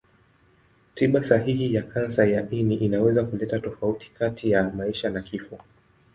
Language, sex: Swahili, male